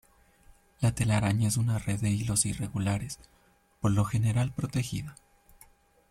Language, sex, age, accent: Spanish, male, 19-29, Andino-Pacífico: Colombia, Perú, Ecuador, oeste de Bolivia y Venezuela andina